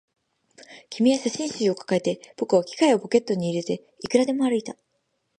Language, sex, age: Japanese, female, 19-29